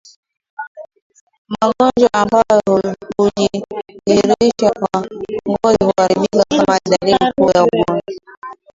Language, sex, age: Swahili, female, 19-29